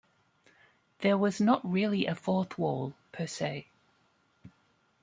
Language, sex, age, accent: English, female, 30-39, Australian English